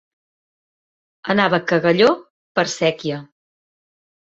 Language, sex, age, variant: Catalan, female, 40-49, Central